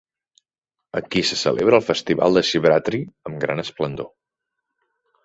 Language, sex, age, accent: Catalan, male, 30-39, central; nord-occidental; septentrional